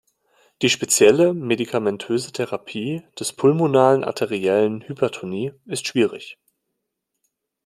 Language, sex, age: German, male, 19-29